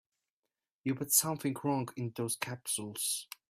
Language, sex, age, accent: English, male, 19-29, England English